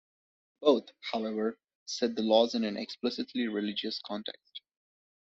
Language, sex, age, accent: English, male, 19-29, United States English